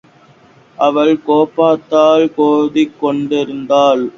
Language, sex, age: Tamil, male, under 19